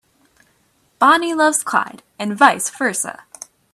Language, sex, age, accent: English, female, 19-29, United States English